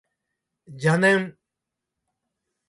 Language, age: Japanese, 70-79